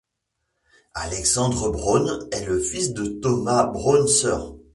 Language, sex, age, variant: French, male, 40-49, Français de métropole